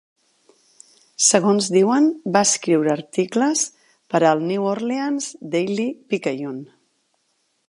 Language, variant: Catalan, Central